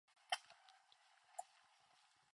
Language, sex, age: English, female, 19-29